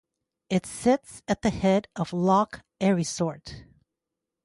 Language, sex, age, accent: English, female, 50-59, United States English